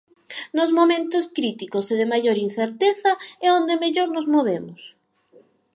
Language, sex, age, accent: Galician, female, 19-29, Normativo (estándar)